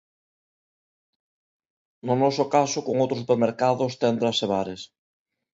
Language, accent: Galician, Neofalante